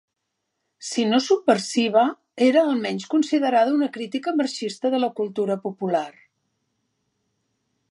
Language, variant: Catalan, Central